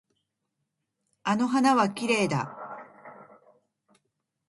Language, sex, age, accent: Japanese, female, 50-59, 標準語; 東京